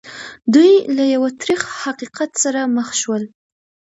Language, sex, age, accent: Pashto, female, under 19, کندهاری لهجه